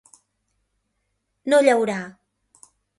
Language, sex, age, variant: Catalan, female, 40-49, Central